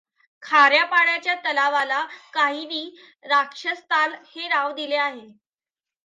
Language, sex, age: Marathi, female, under 19